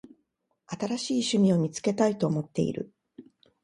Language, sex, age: Japanese, female, 40-49